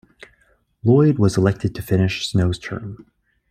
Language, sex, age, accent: English, male, 19-29, Canadian English